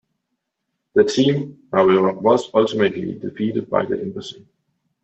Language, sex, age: English, male, 19-29